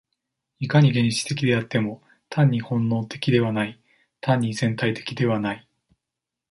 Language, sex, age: Japanese, male, 19-29